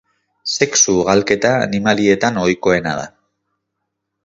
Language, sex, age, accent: Basque, male, 30-39, Mendebalekoa (Araba, Bizkaia, Gipuzkoako mendebaleko herri batzuk)